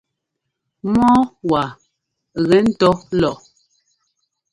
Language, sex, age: Ngomba, female, 40-49